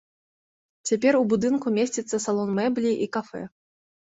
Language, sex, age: Belarusian, female, 19-29